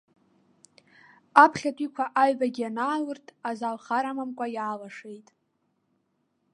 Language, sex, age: Abkhazian, female, under 19